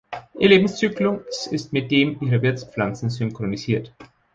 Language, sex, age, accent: German, male, 50-59, Deutschland Deutsch